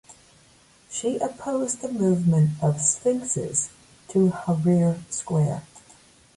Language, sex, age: English, female, 60-69